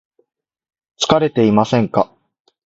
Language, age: Japanese, 19-29